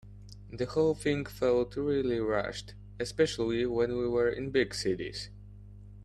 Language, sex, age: English, male, under 19